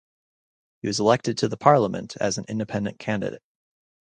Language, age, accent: English, 19-29, United States English